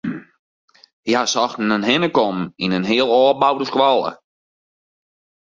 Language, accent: Western Frisian, Wâldfrysk